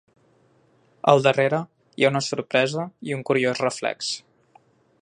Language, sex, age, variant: Catalan, male, 30-39, Central